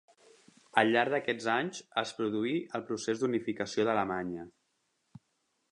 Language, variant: Catalan, Central